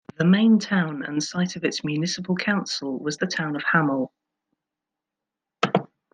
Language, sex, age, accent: English, female, 30-39, England English